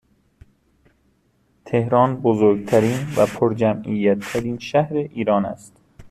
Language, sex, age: Persian, male, 19-29